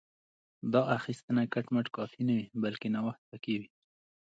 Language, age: Pashto, 19-29